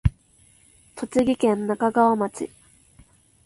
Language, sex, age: Japanese, female, 19-29